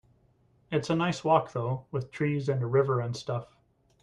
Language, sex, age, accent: English, male, 30-39, Canadian English